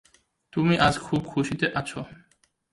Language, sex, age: Bengali, male, 30-39